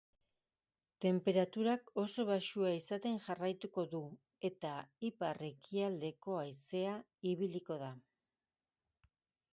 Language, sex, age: Basque, female, 50-59